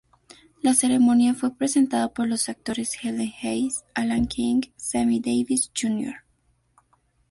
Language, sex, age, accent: Spanish, female, 19-29, México